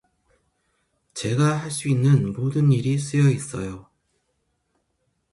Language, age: Korean, 50-59